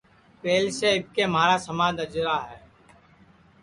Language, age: Sansi, 19-29